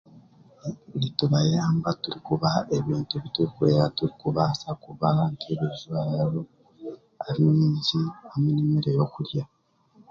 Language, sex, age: Chiga, male, 30-39